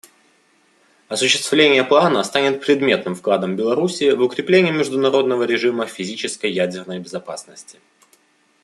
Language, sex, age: Russian, male, 19-29